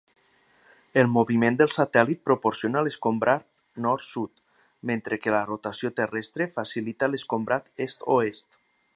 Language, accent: Catalan, Lleidatà